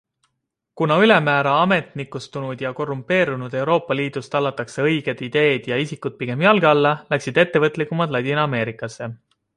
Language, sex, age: Estonian, male, 30-39